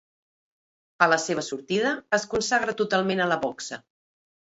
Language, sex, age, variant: Catalan, female, 40-49, Central